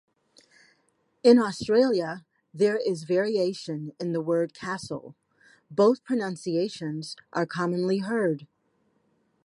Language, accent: English, United States English